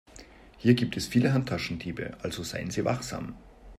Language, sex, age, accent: German, male, 50-59, Österreichisches Deutsch